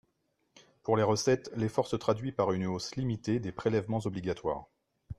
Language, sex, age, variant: French, male, 40-49, Français de métropole